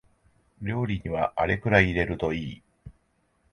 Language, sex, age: Japanese, male, 50-59